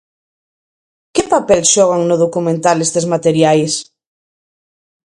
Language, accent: Galician, Normativo (estándar)